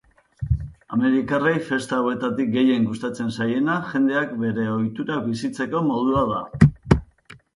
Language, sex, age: Basque, male, 50-59